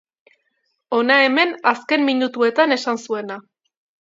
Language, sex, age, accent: Basque, female, 19-29, Erdialdekoa edo Nafarra (Gipuzkoa, Nafarroa)